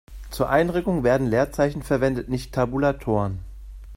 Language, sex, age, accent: German, male, 40-49, Deutschland Deutsch